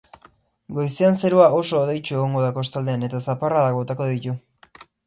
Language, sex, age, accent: Basque, male, 19-29, Erdialdekoa edo Nafarra (Gipuzkoa, Nafarroa)